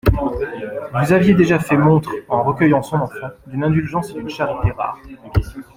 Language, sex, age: French, male, 19-29